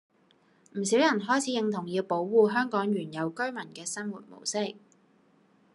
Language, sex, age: Cantonese, female, 19-29